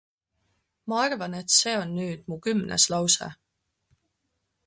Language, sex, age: Estonian, female, 19-29